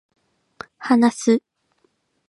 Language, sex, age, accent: Japanese, female, 19-29, 関西